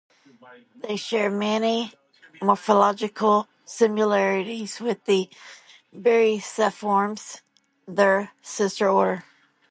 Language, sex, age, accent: English, female, 40-49, United States English